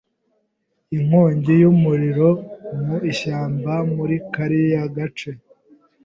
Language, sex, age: Kinyarwanda, male, 19-29